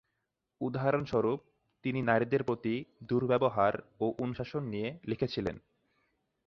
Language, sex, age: Bengali, male, 19-29